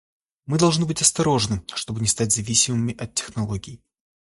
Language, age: Russian, 19-29